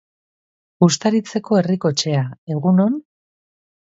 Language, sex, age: Basque, female, 40-49